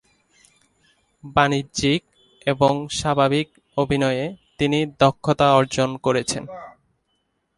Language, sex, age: Bengali, male, 19-29